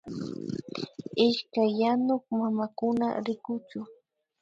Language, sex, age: Imbabura Highland Quichua, female, 19-29